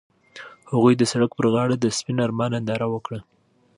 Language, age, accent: Pashto, 19-29, معیاري پښتو